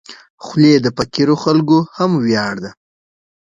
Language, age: Pashto, 19-29